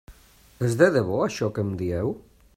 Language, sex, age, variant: Catalan, male, 60-69, Nord-Occidental